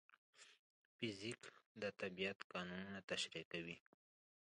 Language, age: Pashto, 19-29